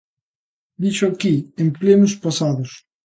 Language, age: Galician, 19-29